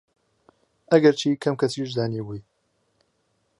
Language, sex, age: Central Kurdish, male, 19-29